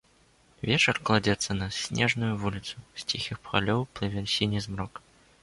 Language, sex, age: Belarusian, male, 19-29